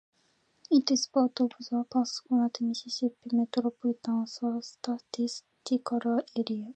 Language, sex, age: English, female, 19-29